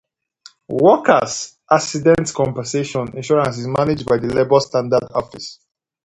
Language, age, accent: English, 19-29, England English; Nigerian